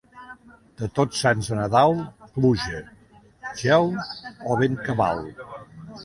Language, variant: Catalan, Central